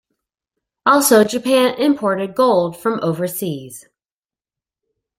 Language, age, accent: English, 30-39, United States English